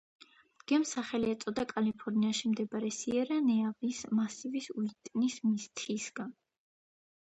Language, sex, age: Georgian, female, under 19